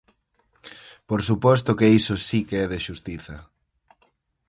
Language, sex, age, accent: Galician, male, 19-29, Oriental (común en zona oriental)